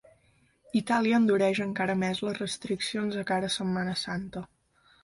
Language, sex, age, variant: Catalan, female, 19-29, Central